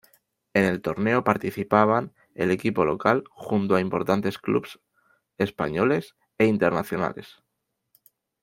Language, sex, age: Spanish, male, 19-29